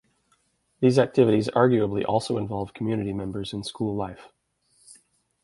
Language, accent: English, United States English